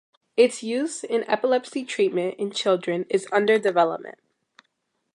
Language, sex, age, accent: English, female, under 19, United States English